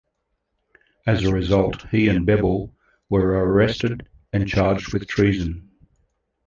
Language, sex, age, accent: English, male, 60-69, Australian English